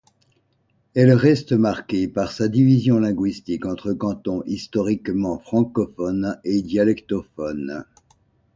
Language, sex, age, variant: French, male, 60-69, Français de métropole